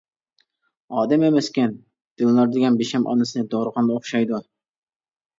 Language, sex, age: Uyghur, male, 19-29